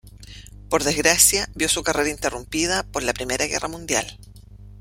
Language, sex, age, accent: Spanish, female, 50-59, Chileno: Chile, Cuyo